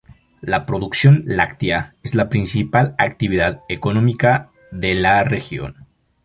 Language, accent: Spanish, México